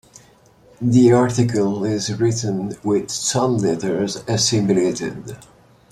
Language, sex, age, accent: English, male, 70-79, Canadian English